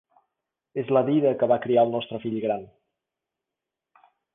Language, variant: Catalan, Septentrional